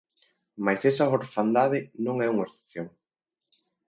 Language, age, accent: Galician, 19-29, Oriental (común en zona oriental)